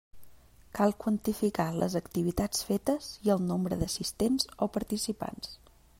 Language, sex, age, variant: Catalan, female, 30-39, Central